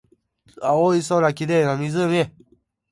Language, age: Japanese, under 19